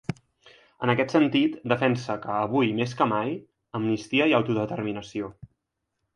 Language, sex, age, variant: Catalan, male, 19-29, Central